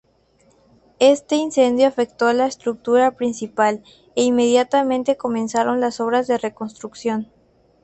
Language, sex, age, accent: Spanish, male, 19-29, México